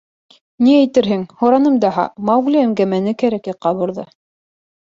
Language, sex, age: Bashkir, female, 19-29